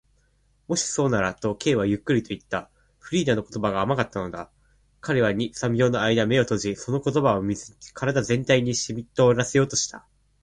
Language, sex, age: Japanese, male, 19-29